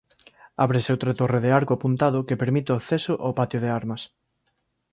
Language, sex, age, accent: Galician, male, 30-39, Normativo (estándar)